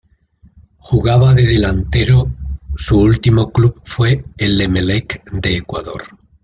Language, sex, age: Spanish, male, 60-69